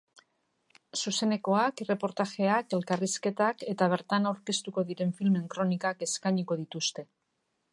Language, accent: Basque, Mendebalekoa (Araba, Bizkaia, Gipuzkoako mendebaleko herri batzuk)